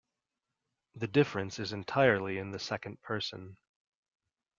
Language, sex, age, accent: English, male, 30-39, United States English